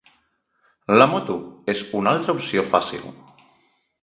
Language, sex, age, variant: Catalan, male, 40-49, Central